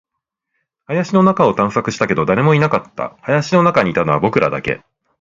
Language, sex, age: Japanese, male, 40-49